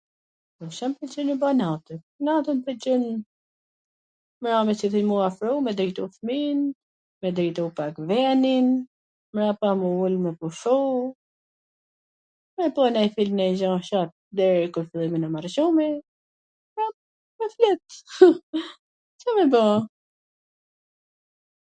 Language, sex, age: Gheg Albanian, female, 40-49